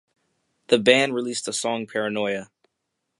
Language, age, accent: English, under 19, United States English